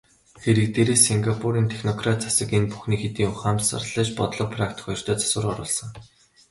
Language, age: Mongolian, 19-29